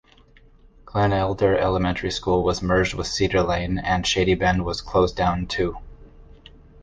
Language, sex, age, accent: English, male, 30-39, Canadian English